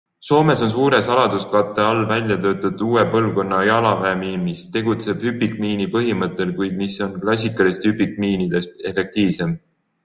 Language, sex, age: Estonian, male, 19-29